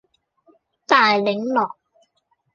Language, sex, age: Cantonese, female, 30-39